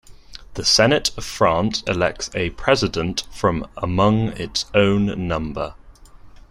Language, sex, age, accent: English, male, 19-29, England English